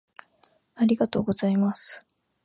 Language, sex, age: Japanese, female, 19-29